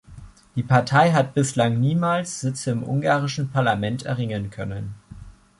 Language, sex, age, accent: German, male, 19-29, Deutschland Deutsch